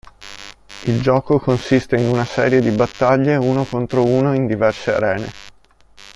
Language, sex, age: Italian, male, 30-39